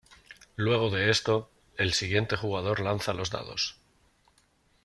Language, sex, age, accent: Spanish, male, 30-39, España: Norte peninsular (Asturias, Castilla y León, Cantabria, País Vasco, Navarra, Aragón, La Rioja, Guadalajara, Cuenca)